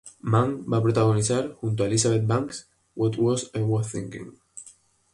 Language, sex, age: Spanish, male, 19-29